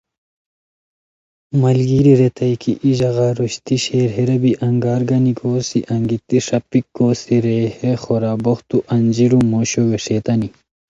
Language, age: Khowar, 19-29